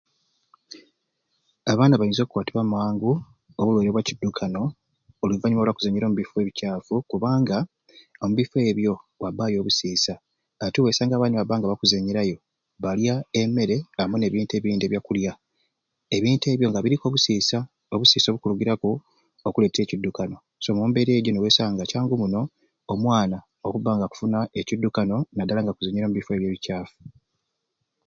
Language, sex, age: Ruuli, male, 30-39